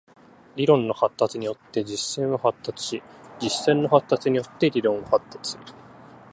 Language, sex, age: Japanese, male, under 19